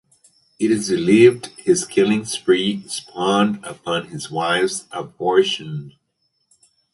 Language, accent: English, United States English